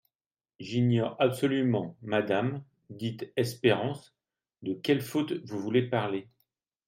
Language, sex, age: French, male, 50-59